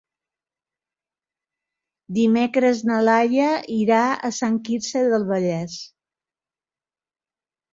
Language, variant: Catalan, Balear